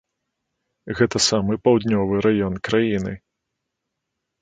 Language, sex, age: Belarusian, male, 40-49